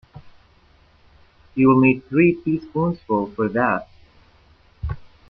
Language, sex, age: English, male, 30-39